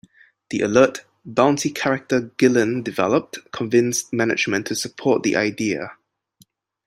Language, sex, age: English, male, 30-39